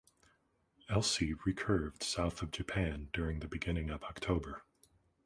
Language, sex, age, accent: English, male, 40-49, United States English